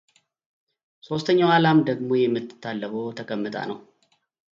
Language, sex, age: Amharic, male, 30-39